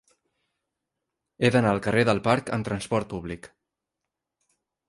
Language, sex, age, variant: Catalan, male, 19-29, Central